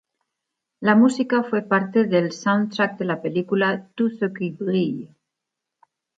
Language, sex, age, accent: Spanish, female, 50-59, España: Centro-Sur peninsular (Madrid, Toledo, Castilla-La Mancha)